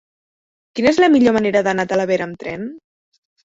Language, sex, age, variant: Catalan, female, under 19, Central